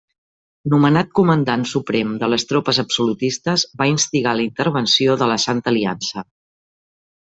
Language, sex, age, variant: Catalan, female, 50-59, Central